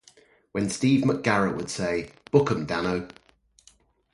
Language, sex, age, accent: English, male, 30-39, England English